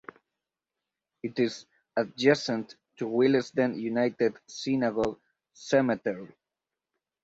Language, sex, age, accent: English, male, 19-29, United States English